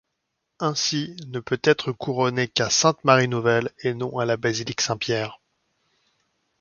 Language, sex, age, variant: French, male, 40-49, Français de métropole